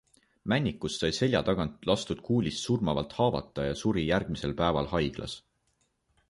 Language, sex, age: Estonian, male, 19-29